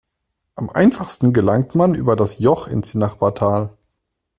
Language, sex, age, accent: German, male, 30-39, Deutschland Deutsch